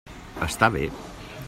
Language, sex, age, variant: Catalan, male, 40-49, Central